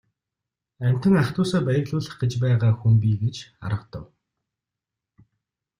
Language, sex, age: Mongolian, male, 30-39